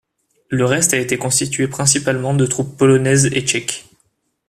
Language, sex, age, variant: French, male, 19-29, Français de métropole